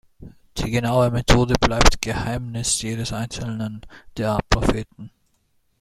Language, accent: German, Österreichisches Deutsch